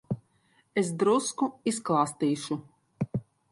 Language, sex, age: Latvian, female, 30-39